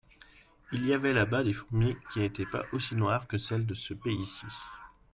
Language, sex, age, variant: French, male, 30-39, Français de métropole